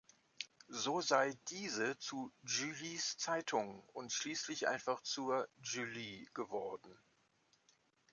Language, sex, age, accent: German, male, 60-69, Deutschland Deutsch